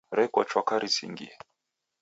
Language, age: Taita, 19-29